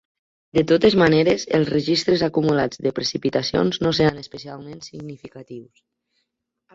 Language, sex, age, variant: Catalan, female, 19-29, Balear